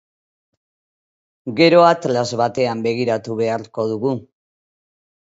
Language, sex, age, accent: Basque, female, 50-59, Mendebalekoa (Araba, Bizkaia, Gipuzkoako mendebaleko herri batzuk)